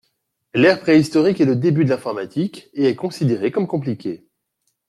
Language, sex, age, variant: French, male, 40-49, Français de métropole